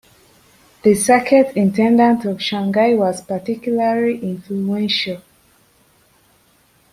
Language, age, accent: English, 19-29, United States English